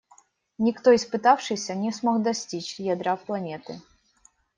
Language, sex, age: Russian, female, 19-29